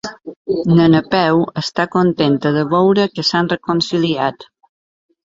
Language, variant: Catalan, Balear